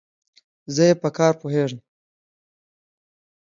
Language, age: Pashto, 19-29